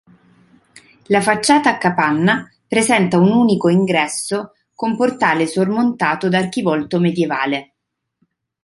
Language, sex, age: Italian, female, 30-39